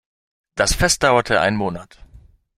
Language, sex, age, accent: German, male, 19-29, Deutschland Deutsch